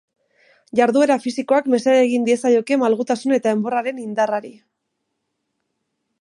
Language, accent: Basque, Mendebalekoa (Araba, Bizkaia, Gipuzkoako mendebaleko herri batzuk)